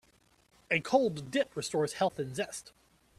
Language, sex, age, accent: English, male, 40-49, United States English